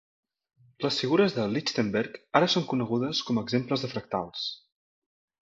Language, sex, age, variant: Catalan, male, 19-29, Central